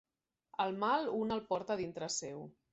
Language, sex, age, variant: Catalan, female, 40-49, Central